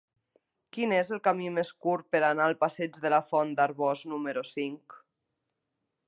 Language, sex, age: Catalan, female, 30-39